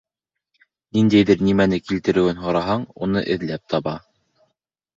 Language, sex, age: Bashkir, male, 30-39